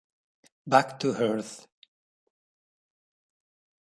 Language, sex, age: Italian, male, 60-69